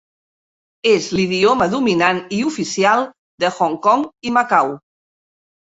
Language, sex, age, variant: Catalan, female, 60-69, Central